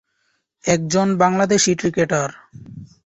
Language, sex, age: Bengali, male, 19-29